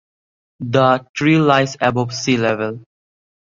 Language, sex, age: English, male, 19-29